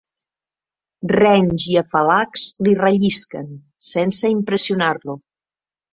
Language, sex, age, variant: Catalan, female, 60-69, Central